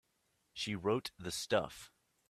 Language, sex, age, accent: English, male, 40-49, United States English